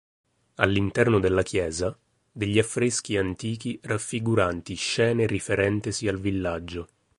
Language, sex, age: Italian, male, 30-39